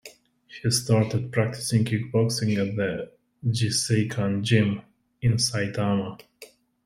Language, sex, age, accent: English, male, 30-39, United States English